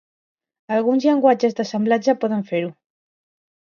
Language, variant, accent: Catalan, Central, central